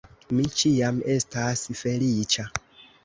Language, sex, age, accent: Esperanto, female, 19-29, Internacia